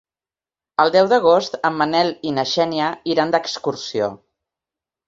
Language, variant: Catalan, Central